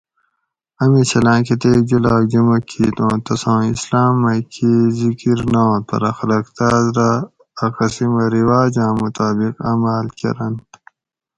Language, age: Gawri, 19-29